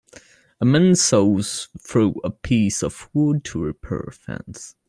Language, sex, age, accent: English, male, 19-29, United States English